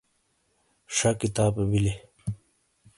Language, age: Shina, 30-39